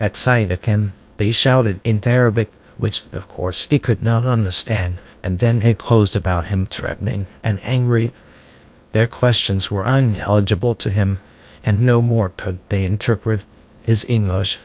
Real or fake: fake